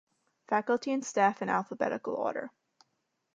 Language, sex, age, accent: English, female, 19-29, United States English